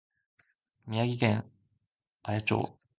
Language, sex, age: Japanese, male, under 19